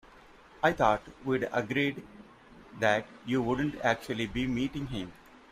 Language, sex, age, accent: English, male, 40-49, India and South Asia (India, Pakistan, Sri Lanka)